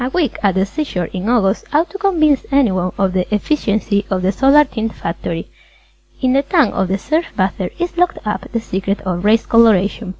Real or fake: real